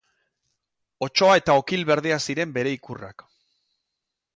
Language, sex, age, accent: Basque, male, 50-59, Mendebalekoa (Araba, Bizkaia, Gipuzkoako mendebaleko herri batzuk)